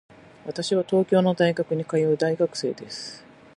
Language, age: Japanese, 60-69